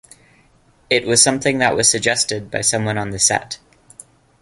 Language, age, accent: English, 19-29, Canadian English